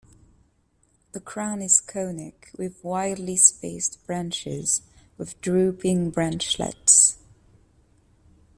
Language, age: English, 19-29